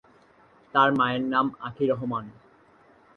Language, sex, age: Bengali, male, under 19